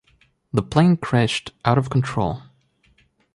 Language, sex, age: English, male, 19-29